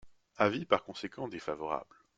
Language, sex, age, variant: French, male, 30-39, Français de métropole